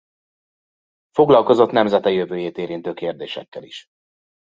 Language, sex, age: Hungarian, male, 30-39